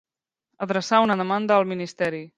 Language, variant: Catalan, Central